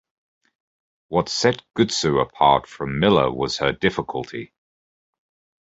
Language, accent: English, England English